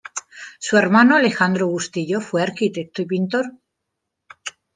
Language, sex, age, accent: Spanish, female, 40-49, España: Sur peninsular (Andalucia, Extremadura, Murcia)